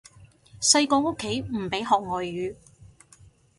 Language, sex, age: Cantonese, female, 50-59